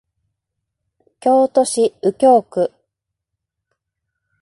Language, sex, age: Japanese, female, 40-49